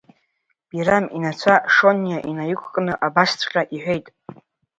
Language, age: Abkhazian, under 19